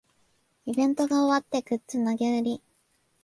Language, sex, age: Japanese, female, 19-29